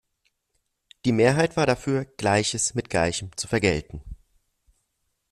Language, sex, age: German, male, 30-39